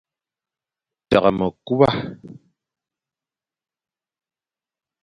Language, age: Fang, 40-49